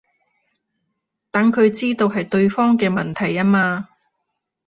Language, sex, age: Cantonese, female, 19-29